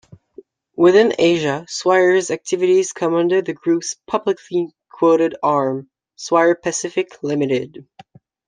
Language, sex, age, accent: English, male, 19-29, England English